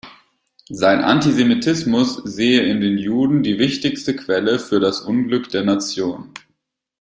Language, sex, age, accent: German, male, 19-29, Deutschland Deutsch